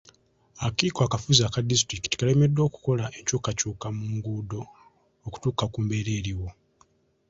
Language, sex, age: Ganda, male, 19-29